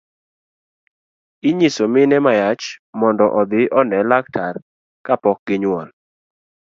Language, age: Luo (Kenya and Tanzania), 19-29